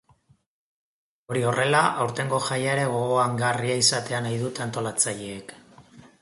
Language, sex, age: Basque, male, 50-59